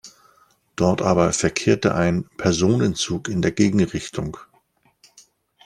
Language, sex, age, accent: German, male, 60-69, Deutschland Deutsch